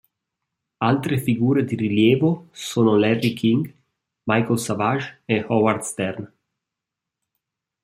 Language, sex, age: Italian, male, 30-39